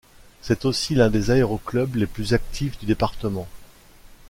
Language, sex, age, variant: French, male, 40-49, Français de métropole